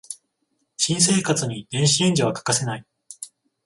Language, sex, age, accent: Japanese, male, 40-49, 関西